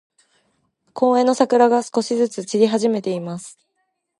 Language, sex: Japanese, female